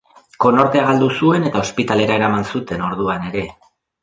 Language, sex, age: Basque, male, 40-49